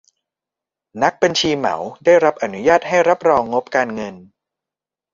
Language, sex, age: Thai, male, 19-29